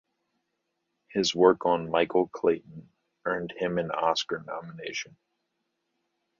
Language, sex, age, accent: English, male, 19-29, United States English